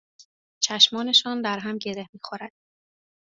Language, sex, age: Persian, female, 30-39